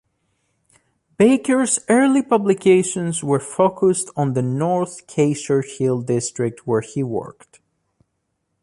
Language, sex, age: English, male, 19-29